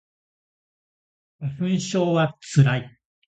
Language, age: Japanese, 40-49